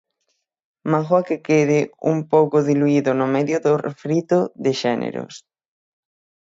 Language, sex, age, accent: Galician, male, 19-29, Atlántico (seseo e gheada); Normativo (estándar)